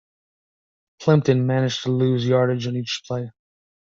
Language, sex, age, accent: English, male, 19-29, United States English